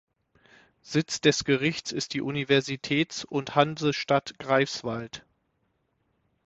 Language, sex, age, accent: German, male, 30-39, Deutschland Deutsch